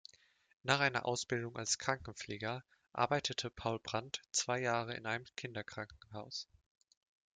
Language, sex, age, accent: German, male, 19-29, Deutschland Deutsch